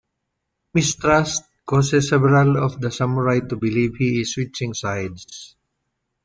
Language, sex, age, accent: English, male, 40-49, Filipino